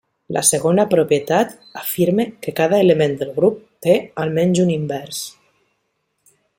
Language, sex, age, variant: Catalan, female, 30-39, Nord-Occidental